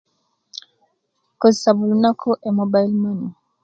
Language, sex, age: Kenyi, female, 19-29